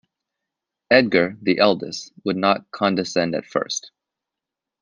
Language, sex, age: English, male, 30-39